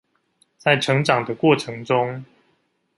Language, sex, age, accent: Chinese, male, 19-29, 出生地：臺北市